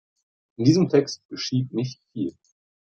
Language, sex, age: German, male, 19-29